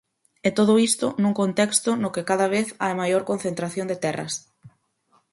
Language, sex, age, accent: Galician, female, 19-29, Normativo (estándar)